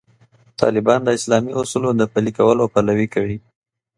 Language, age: Pashto, 30-39